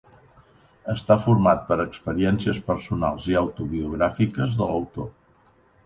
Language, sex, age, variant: Catalan, male, 60-69, Central